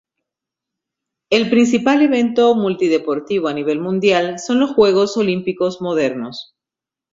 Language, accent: Spanish, Caribe: Cuba, Venezuela, Puerto Rico, República Dominicana, Panamá, Colombia caribeña, México caribeño, Costa del golfo de México